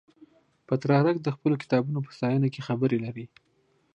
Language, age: Pashto, 19-29